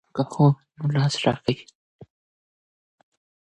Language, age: Pashto, under 19